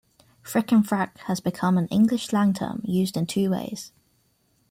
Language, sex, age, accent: English, female, 19-29, England English